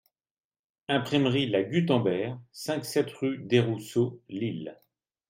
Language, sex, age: French, male, 50-59